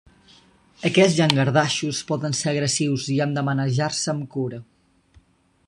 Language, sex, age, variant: Catalan, male, 19-29, Nord-Occidental